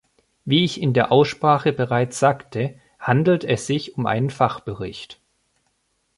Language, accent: German, Deutschland Deutsch